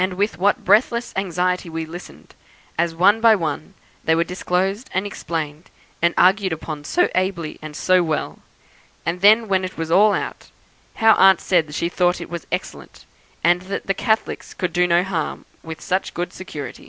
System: none